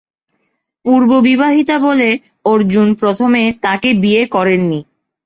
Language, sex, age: Bengali, female, 19-29